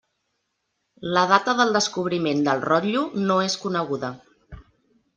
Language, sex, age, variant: Catalan, female, 30-39, Central